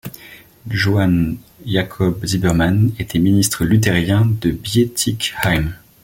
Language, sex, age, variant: French, male, 19-29, Français de métropole